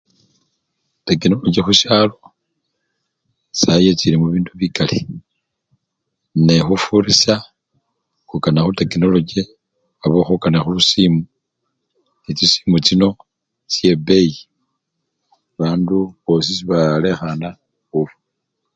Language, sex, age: Luyia, male, 60-69